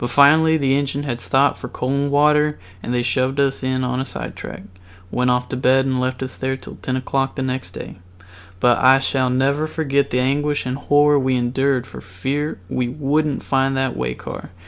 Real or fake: real